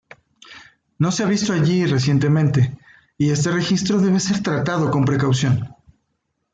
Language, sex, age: Spanish, male, 40-49